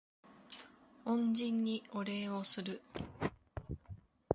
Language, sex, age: Japanese, female, 30-39